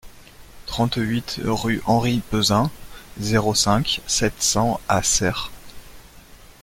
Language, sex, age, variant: French, male, 30-39, Français de métropole